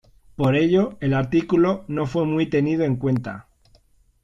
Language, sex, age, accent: Spanish, male, 40-49, España: Norte peninsular (Asturias, Castilla y León, Cantabria, País Vasco, Navarra, Aragón, La Rioja, Guadalajara, Cuenca)